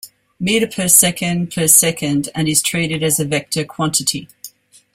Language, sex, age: English, female, 60-69